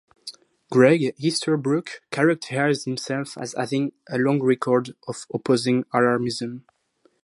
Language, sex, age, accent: English, male, 19-29, French